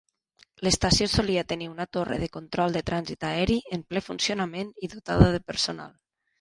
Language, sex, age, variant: Catalan, female, 19-29, Nord-Occidental